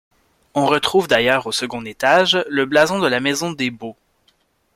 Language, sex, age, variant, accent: French, male, 19-29, Français d'Amérique du Nord, Français du Canada